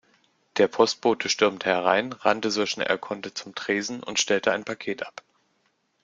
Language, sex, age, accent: German, male, 30-39, Deutschland Deutsch